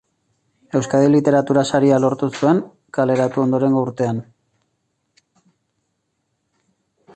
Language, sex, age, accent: Basque, male, 40-49, Erdialdekoa edo Nafarra (Gipuzkoa, Nafarroa)